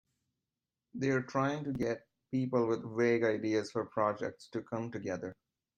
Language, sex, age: English, male, 19-29